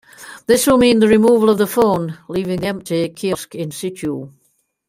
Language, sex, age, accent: English, female, 60-69, England English